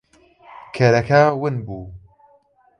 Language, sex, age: Central Kurdish, male, 19-29